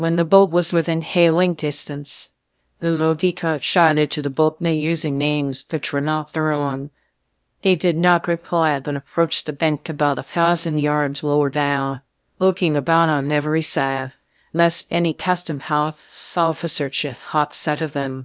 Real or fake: fake